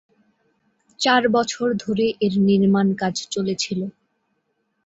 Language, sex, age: Bengali, female, 19-29